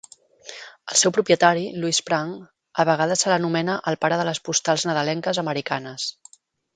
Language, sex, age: Catalan, female, 40-49